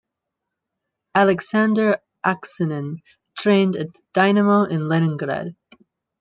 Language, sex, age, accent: English, male, 19-29, United States English